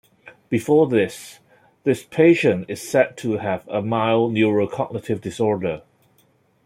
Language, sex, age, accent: English, male, 30-39, Hong Kong English